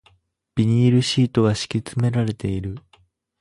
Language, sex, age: Japanese, male, under 19